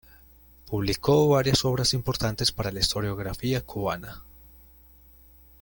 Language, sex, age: Spanish, male, 30-39